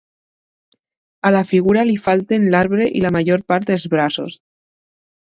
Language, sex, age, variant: Catalan, female, under 19, Alacantí